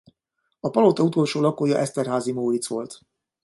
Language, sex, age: Hungarian, male, 50-59